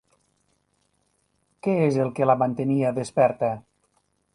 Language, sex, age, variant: Catalan, male, 50-59, Nord-Occidental